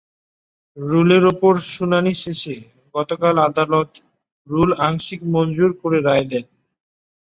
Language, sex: Bengali, male